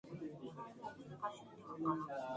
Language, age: English, under 19